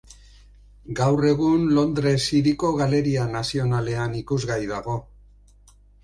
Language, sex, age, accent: Basque, male, 60-69, Mendebalekoa (Araba, Bizkaia, Gipuzkoako mendebaleko herri batzuk)